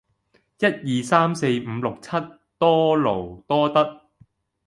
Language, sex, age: Cantonese, male, 19-29